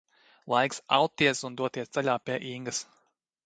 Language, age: Latvian, 30-39